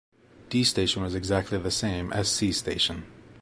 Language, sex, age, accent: English, male, 30-39, United States English